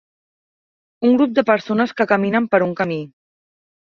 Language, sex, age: Catalan, female, under 19